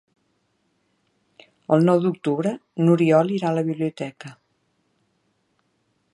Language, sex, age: Catalan, female, 60-69